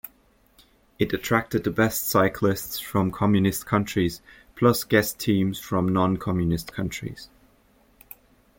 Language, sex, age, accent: English, male, 19-29, United States English